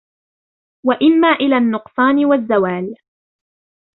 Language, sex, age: Arabic, female, 19-29